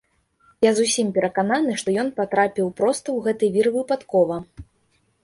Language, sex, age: Belarusian, female, under 19